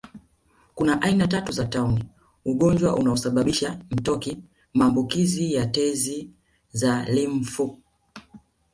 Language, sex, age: Swahili, female, 40-49